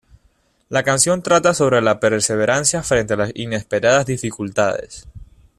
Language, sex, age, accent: Spanish, male, 19-29, Caribe: Cuba, Venezuela, Puerto Rico, República Dominicana, Panamá, Colombia caribeña, México caribeño, Costa del golfo de México